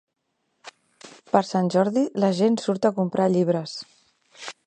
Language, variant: Catalan, Central